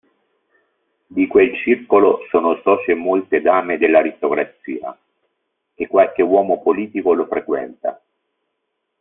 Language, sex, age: Italian, male, 50-59